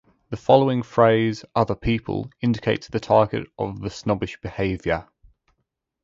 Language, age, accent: English, 19-29, England English